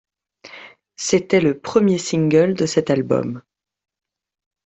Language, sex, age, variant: French, female, 30-39, Français de métropole